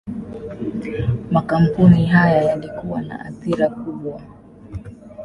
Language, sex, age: Swahili, female, 19-29